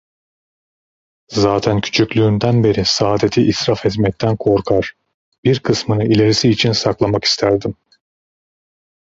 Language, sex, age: Turkish, male, 30-39